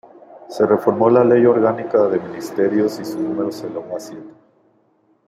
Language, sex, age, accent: Spanish, male, 30-39, México